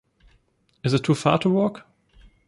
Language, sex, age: English, male, under 19